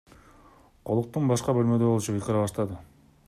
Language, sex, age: Kyrgyz, male, 19-29